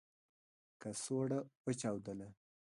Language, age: Pashto, 19-29